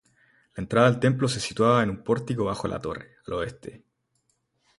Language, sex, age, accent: Spanish, male, 19-29, Chileno: Chile, Cuyo